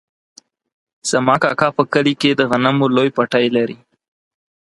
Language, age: Pashto, 19-29